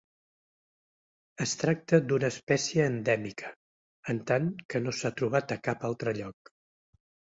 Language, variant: Catalan, Central